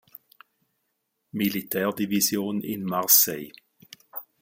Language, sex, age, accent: German, male, 60-69, Schweizerdeutsch